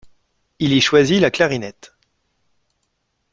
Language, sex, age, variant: French, male, 30-39, Français de métropole